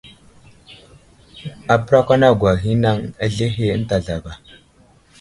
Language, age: Wuzlam, 19-29